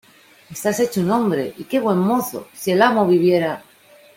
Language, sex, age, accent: Spanish, female, 40-49, España: Norte peninsular (Asturias, Castilla y León, Cantabria, País Vasco, Navarra, Aragón, La Rioja, Guadalajara, Cuenca)